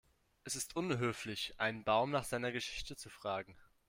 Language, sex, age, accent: German, male, 19-29, Deutschland Deutsch